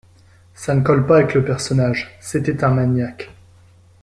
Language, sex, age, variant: French, male, 19-29, Français de métropole